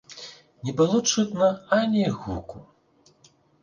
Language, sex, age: Belarusian, male, 30-39